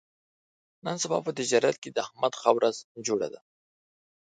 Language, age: Pashto, 19-29